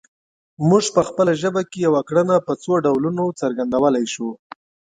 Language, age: Pashto, 19-29